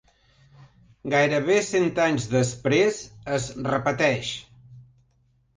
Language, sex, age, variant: Catalan, male, 70-79, Central